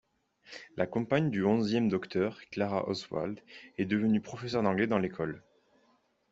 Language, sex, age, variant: French, male, 19-29, Français de métropole